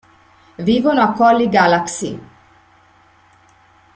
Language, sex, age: Italian, female, 50-59